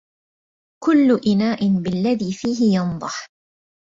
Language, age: Arabic, 30-39